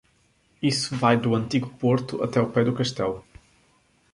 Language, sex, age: Portuguese, male, 19-29